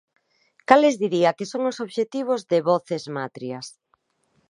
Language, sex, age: Galician, female, 40-49